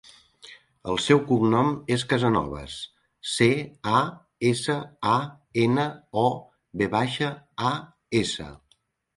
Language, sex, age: Catalan, male, 60-69